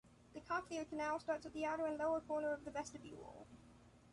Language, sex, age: English, male, under 19